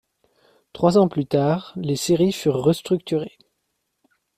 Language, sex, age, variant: French, male, under 19, Français de métropole